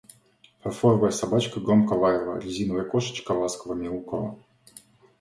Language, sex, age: Russian, male, 40-49